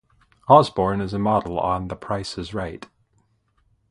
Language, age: English, 30-39